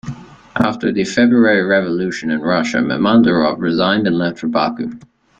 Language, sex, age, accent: English, male, under 19, Canadian English